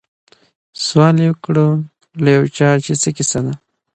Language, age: Pashto, 19-29